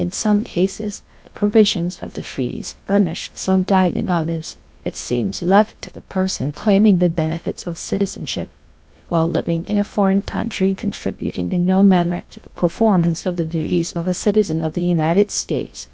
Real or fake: fake